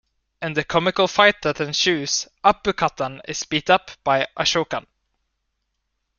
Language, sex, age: English, male, 19-29